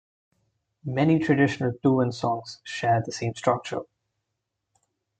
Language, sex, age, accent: English, male, 19-29, India and South Asia (India, Pakistan, Sri Lanka)